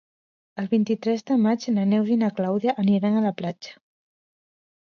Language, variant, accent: Catalan, Central, central